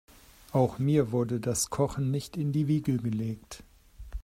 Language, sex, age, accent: German, male, 50-59, Deutschland Deutsch